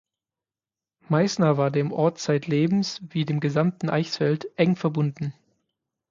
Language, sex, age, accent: German, male, 30-39, Deutschland Deutsch